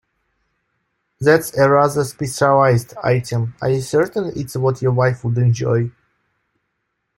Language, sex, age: English, male, 19-29